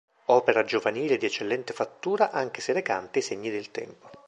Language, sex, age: Italian, male, 50-59